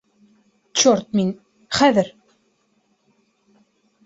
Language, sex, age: Bashkir, female, 19-29